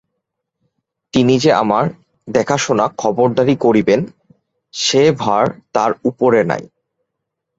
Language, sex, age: Bengali, male, 19-29